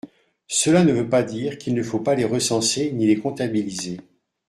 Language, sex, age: French, male, 60-69